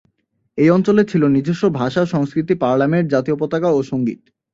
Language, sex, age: Bengali, male, 19-29